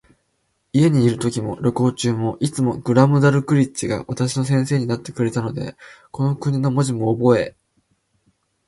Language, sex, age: Japanese, male, 19-29